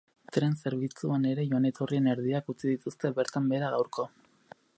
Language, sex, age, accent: Basque, male, 19-29, Erdialdekoa edo Nafarra (Gipuzkoa, Nafarroa)